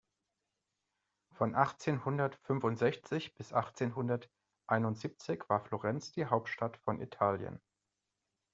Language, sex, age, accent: German, male, 40-49, Deutschland Deutsch